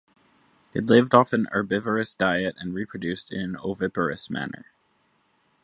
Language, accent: English, United States English